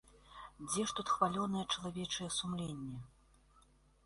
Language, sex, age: Belarusian, female, 30-39